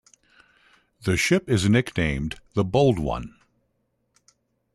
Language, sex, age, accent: English, male, 60-69, United States English